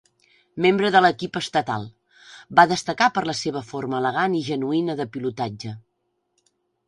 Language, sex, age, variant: Catalan, female, 50-59, Central